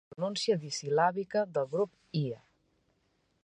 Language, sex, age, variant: Catalan, female, 40-49, Central